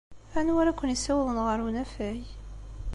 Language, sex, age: Kabyle, female, 19-29